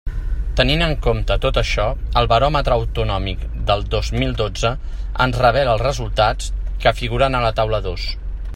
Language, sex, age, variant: Catalan, male, 40-49, Central